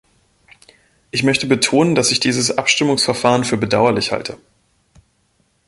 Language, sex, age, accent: German, male, 30-39, Deutschland Deutsch